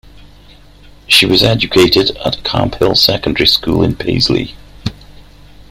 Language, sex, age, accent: English, male, 40-49, Scottish English